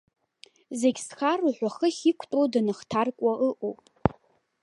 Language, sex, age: Abkhazian, female, under 19